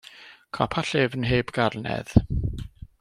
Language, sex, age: Welsh, male, 50-59